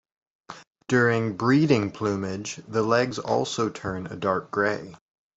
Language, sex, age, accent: English, male, 30-39, United States English